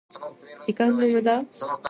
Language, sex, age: Japanese, female, 19-29